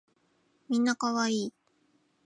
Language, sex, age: Japanese, female, 19-29